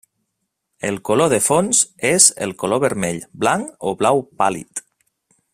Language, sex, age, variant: Catalan, male, 30-39, Nord-Occidental